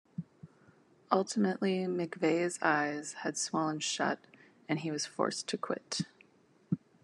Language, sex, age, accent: English, female, 30-39, United States English